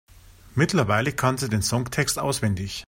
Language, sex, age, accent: German, male, 50-59, Deutschland Deutsch